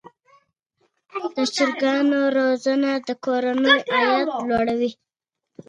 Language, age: Pashto, 30-39